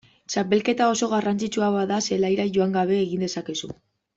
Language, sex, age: Basque, female, 19-29